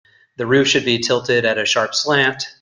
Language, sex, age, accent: English, male, 40-49, United States English